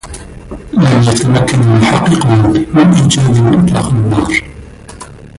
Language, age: Arabic, 19-29